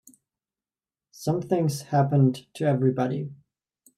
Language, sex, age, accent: English, male, 19-29, United States English